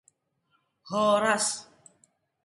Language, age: Indonesian, 30-39